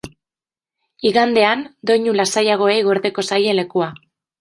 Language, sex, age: Basque, female, 19-29